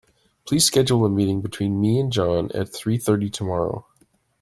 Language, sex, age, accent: English, male, 30-39, Canadian English